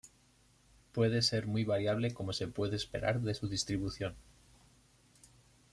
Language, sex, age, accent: Spanish, male, 30-39, España: Norte peninsular (Asturias, Castilla y León, Cantabria, País Vasco, Navarra, Aragón, La Rioja, Guadalajara, Cuenca)